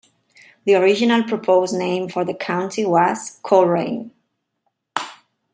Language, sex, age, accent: English, female, 40-49, United States English